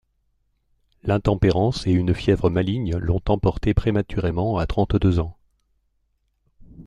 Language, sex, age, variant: French, male, 60-69, Français de métropole